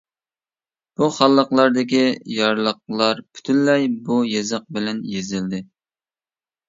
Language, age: Uyghur, 30-39